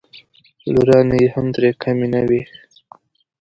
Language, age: Pashto, 19-29